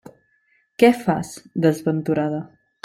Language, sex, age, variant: Catalan, female, 19-29, Nord-Occidental